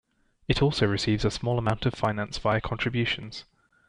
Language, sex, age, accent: English, male, 19-29, England English